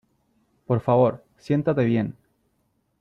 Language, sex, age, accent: Spanish, male, 30-39, Chileno: Chile, Cuyo